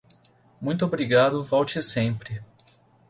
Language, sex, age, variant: Portuguese, male, 19-29, Portuguese (Brasil)